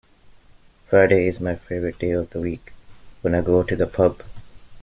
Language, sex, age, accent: English, male, 19-29, England English